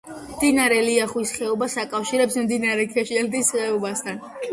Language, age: Georgian, under 19